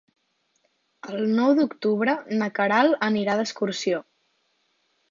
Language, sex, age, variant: Catalan, female, 19-29, Central